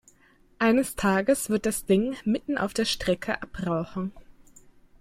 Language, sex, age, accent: German, female, 19-29, Deutschland Deutsch